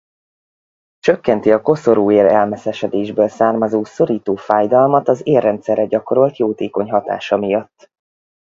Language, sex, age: Hungarian, male, 30-39